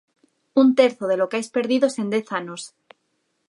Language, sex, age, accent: Galician, female, 30-39, Normativo (estándar)